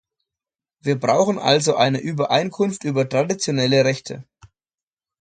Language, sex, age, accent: German, male, 40-49, Deutschland Deutsch